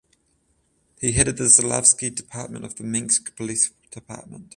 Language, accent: English, United States English; Australian English; England English; New Zealand English; Welsh English